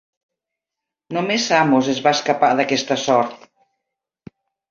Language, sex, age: Catalan, female, 50-59